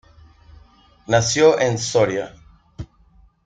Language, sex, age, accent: Spanish, male, 30-39, Andino-Pacífico: Colombia, Perú, Ecuador, oeste de Bolivia y Venezuela andina